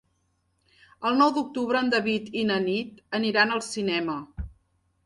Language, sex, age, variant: Catalan, female, 40-49, Septentrional